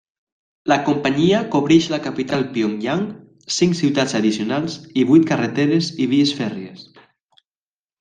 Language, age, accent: Catalan, under 19, valencià